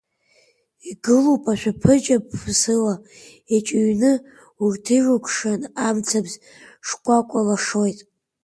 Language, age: Abkhazian, under 19